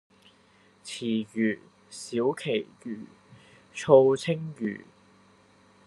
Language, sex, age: Cantonese, male, 19-29